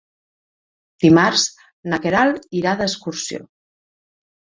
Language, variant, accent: Catalan, Nord-Occidental, Tortosí